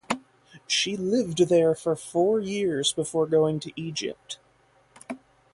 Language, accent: English, United States English